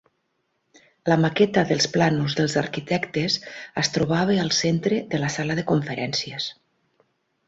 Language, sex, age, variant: Catalan, female, 50-59, Nord-Occidental